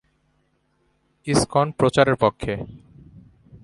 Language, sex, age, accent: Bengali, male, 19-29, Bengali